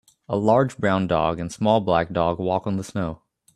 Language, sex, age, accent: English, male, 19-29, United States English